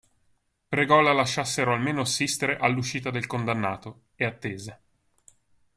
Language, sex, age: Italian, male, 30-39